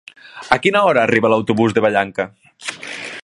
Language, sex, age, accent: Catalan, male, 19-29, Ebrenc